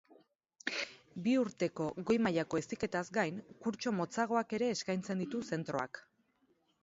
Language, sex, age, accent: Basque, female, 30-39, Erdialdekoa edo Nafarra (Gipuzkoa, Nafarroa)